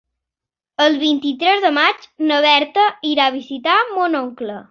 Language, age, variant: Catalan, under 19, Balear